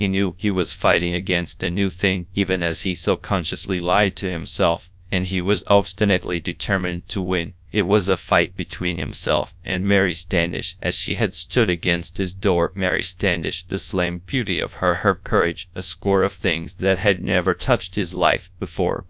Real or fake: fake